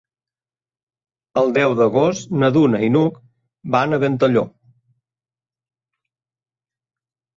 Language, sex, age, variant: Catalan, male, 50-59, Central